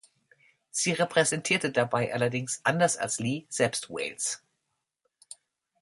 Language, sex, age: German, female, 60-69